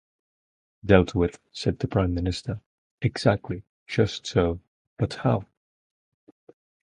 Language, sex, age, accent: English, male, 19-29, England English